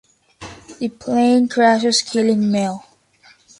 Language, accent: English, United States English